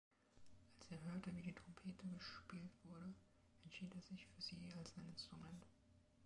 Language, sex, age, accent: German, male, 19-29, Deutschland Deutsch